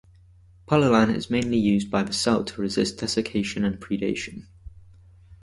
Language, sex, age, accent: English, male, 19-29, England English